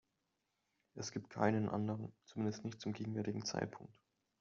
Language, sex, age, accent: German, male, 19-29, Deutschland Deutsch